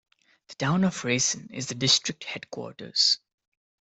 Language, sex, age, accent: English, male, 19-29, India and South Asia (India, Pakistan, Sri Lanka)